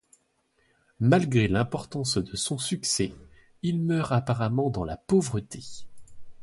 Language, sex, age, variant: French, male, 19-29, Français de métropole